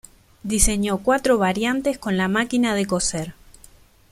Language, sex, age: Spanish, female, 19-29